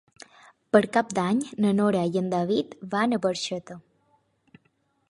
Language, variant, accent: Catalan, Balear, mallorquí